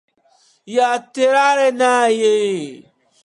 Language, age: Japanese, 19-29